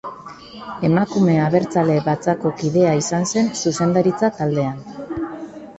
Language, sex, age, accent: Basque, female, 40-49, Mendebalekoa (Araba, Bizkaia, Gipuzkoako mendebaleko herri batzuk)